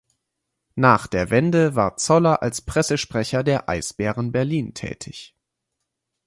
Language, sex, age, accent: German, male, 30-39, Deutschland Deutsch